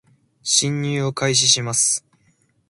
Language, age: Japanese, 19-29